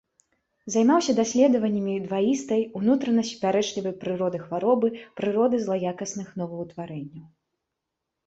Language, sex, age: Belarusian, female, 19-29